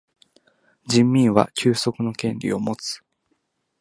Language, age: Japanese, 19-29